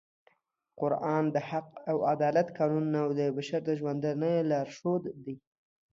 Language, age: Pashto, 19-29